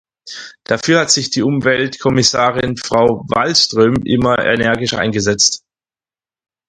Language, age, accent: German, 30-39, Deutschland Deutsch